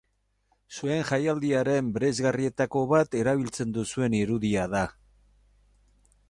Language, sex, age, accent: Basque, male, 60-69, Mendebalekoa (Araba, Bizkaia, Gipuzkoako mendebaleko herri batzuk)